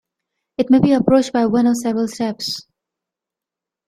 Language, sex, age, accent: English, female, 30-39, India and South Asia (India, Pakistan, Sri Lanka)